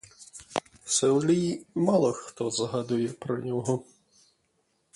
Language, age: Ukrainian, 19-29